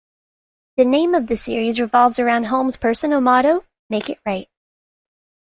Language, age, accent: English, 19-29, United States English